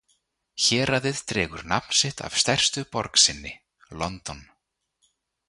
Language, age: Icelandic, 30-39